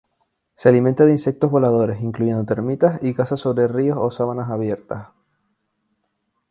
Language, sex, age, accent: Spanish, male, 19-29, España: Islas Canarias